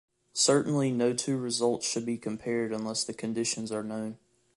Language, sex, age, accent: English, male, 19-29, United States English